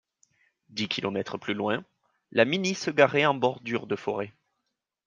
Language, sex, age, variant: French, male, 19-29, Français de métropole